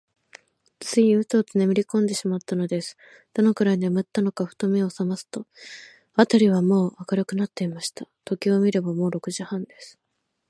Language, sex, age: Japanese, female, 19-29